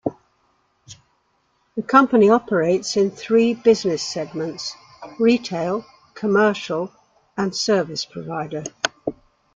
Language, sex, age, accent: English, female, 70-79, England English